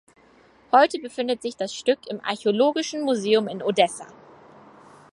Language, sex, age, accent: German, female, 19-29, Deutschland Deutsch